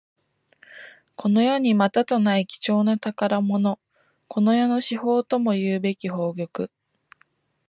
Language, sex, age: Japanese, female, 19-29